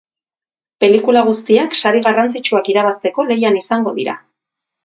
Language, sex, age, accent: Basque, female, 40-49, Erdialdekoa edo Nafarra (Gipuzkoa, Nafarroa)